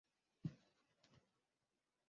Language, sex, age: Swahili, male, 30-39